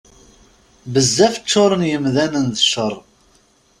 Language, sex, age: Kabyle, male, 30-39